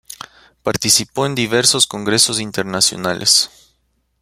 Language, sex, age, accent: Spanish, male, 19-29, Andino-Pacífico: Colombia, Perú, Ecuador, oeste de Bolivia y Venezuela andina